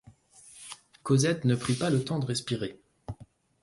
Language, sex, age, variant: French, male, 30-39, Français de métropole